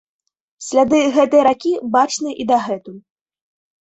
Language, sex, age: Belarusian, female, 19-29